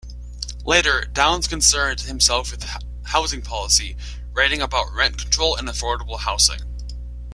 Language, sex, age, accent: English, male, under 19, United States English